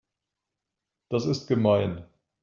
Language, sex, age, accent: German, male, 50-59, Deutschland Deutsch